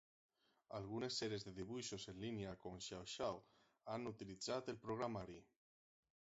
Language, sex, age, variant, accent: Catalan, male, 30-39, Valencià meridional, central; valencià